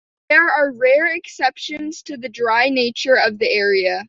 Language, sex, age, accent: English, female, under 19, United States English